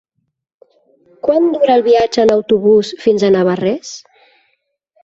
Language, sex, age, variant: Catalan, female, 30-39, Central